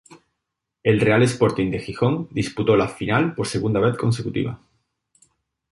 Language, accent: Spanish, España: Sur peninsular (Andalucia, Extremadura, Murcia)